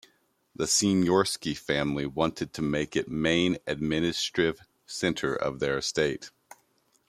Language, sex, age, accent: English, male, 30-39, United States English